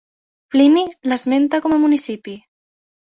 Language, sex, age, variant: Catalan, female, 19-29, Central